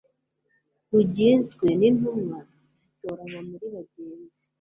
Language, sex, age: Kinyarwanda, female, 19-29